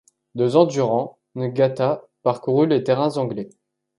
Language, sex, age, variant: French, male, under 19, Français de métropole